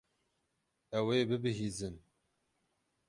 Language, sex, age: Kurdish, male, 30-39